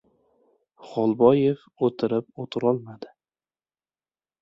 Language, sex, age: Uzbek, male, 19-29